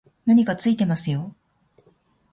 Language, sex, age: Japanese, female, 40-49